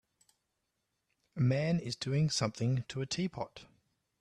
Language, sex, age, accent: English, male, 30-39, Australian English